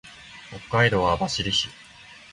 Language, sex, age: Japanese, male, 19-29